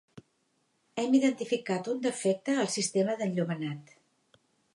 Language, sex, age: Catalan, female, 60-69